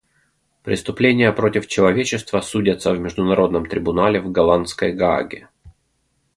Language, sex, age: Russian, male, 30-39